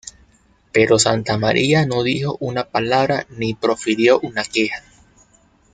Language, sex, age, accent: Spanish, male, 19-29, Caribe: Cuba, Venezuela, Puerto Rico, República Dominicana, Panamá, Colombia caribeña, México caribeño, Costa del golfo de México